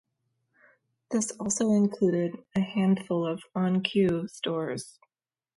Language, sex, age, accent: English, female, 30-39, United States English